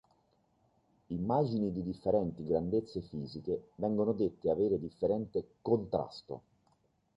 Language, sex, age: Italian, male, 50-59